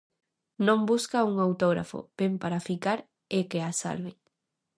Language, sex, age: Galician, female, 19-29